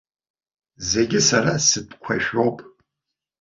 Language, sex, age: Abkhazian, male, 60-69